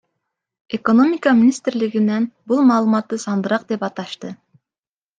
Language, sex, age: Kyrgyz, female, 19-29